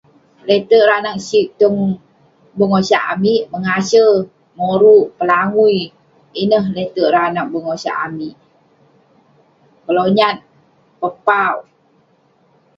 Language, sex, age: Western Penan, female, 30-39